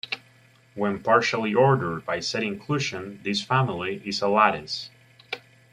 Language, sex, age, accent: English, male, 19-29, United States English